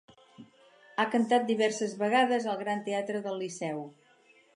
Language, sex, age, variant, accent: Catalan, female, 60-69, Central, Català central